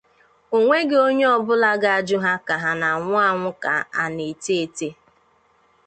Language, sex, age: Igbo, female, 30-39